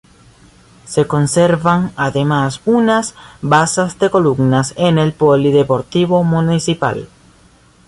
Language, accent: Spanish, Caribe: Cuba, Venezuela, Puerto Rico, República Dominicana, Panamá, Colombia caribeña, México caribeño, Costa del golfo de México